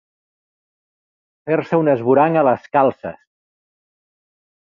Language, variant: Catalan, Central